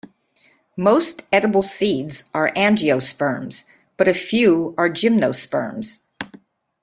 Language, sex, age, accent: English, female, 70-79, United States English